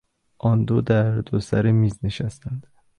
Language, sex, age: Persian, male, 19-29